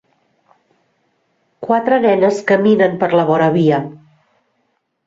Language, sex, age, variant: Catalan, female, 40-49, Central